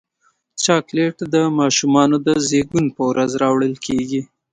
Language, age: Pashto, 30-39